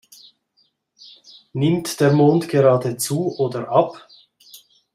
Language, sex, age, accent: German, male, 50-59, Schweizerdeutsch